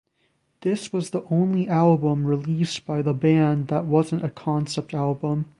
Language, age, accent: English, 19-29, United States English